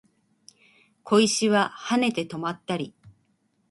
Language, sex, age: Japanese, female, 19-29